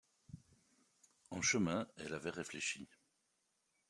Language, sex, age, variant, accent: French, male, 50-59, Français d'Europe, Français de Belgique